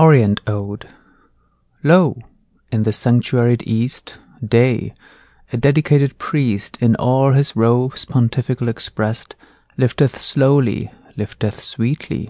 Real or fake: real